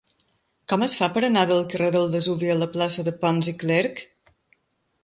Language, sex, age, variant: Catalan, female, 50-59, Balear